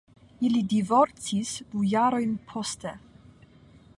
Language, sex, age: Esperanto, female, 19-29